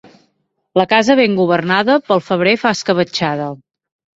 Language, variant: Catalan, Central